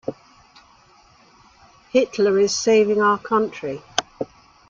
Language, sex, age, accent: English, female, 70-79, England English